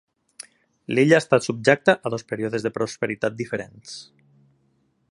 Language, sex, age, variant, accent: Catalan, male, 30-39, Valencià meridional, valencià